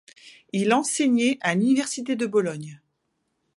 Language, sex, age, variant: French, female, 50-59, Français de métropole